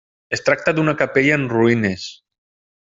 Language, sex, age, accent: Catalan, male, 30-39, valencià